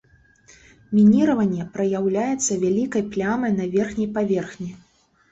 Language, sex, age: Belarusian, female, 40-49